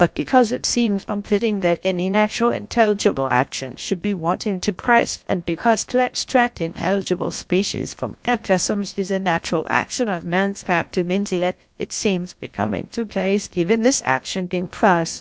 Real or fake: fake